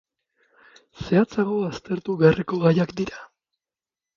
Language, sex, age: Basque, male, 30-39